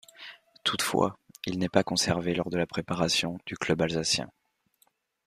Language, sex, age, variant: French, male, under 19, Français de métropole